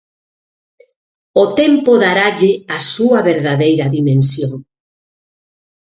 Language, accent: Galician, Central (gheada); Oriental (común en zona oriental)